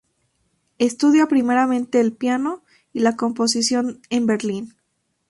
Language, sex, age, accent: Spanish, female, 19-29, México